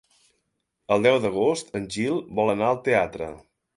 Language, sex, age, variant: Catalan, male, 40-49, Central